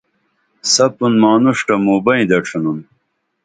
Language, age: Dameli, 50-59